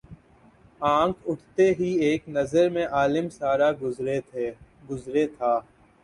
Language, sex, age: Urdu, male, 19-29